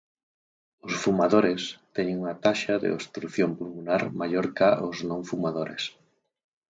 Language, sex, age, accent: Galician, male, 40-49, Central (gheada); Normativo (estándar)